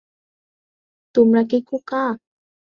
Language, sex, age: Bengali, female, 19-29